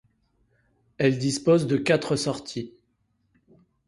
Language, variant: French, Français de métropole